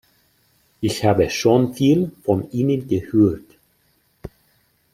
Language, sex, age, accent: German, male, 30-39, Amerikanisches Deutsch